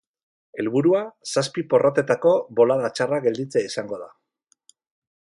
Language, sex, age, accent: Basque, male, 40-49, Mendebalekoa (Araba, Bizkaia, Gipuzkoako mendebaleko herri batzuk)